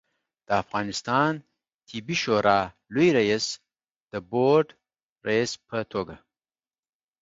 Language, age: Pashto, 50-59